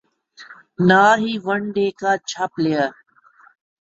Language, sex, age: Urdu, male, 19-29